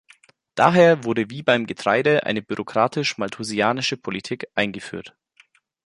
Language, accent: German, Deutschland Deutsch